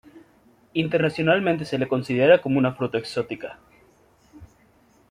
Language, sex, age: Spanish, male, under 19